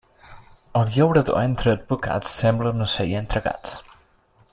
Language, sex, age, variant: Catalan, male, 19-29, Central